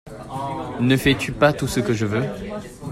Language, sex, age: French, male, 19-29